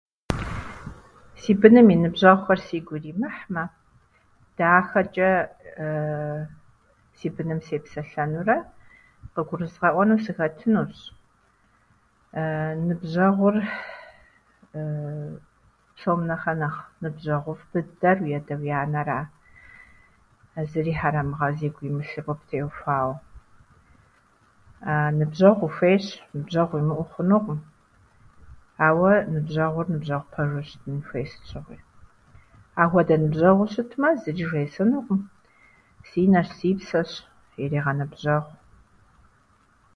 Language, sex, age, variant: Kabardian, female, 50-59, Адыгэбзэ (Къэбэрдей, Кирил, Урысей)